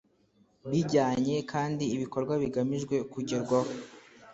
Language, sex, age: Kinyarwanda, male, under 19